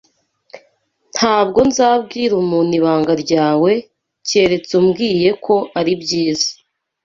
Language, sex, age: Kinyarwanda, female, 19-29